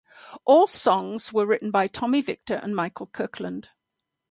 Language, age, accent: English, 70-79, England English